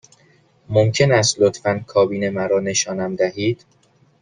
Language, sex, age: Persian, male, 19-29